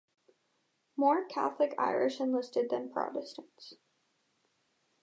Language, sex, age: English, female, 19-29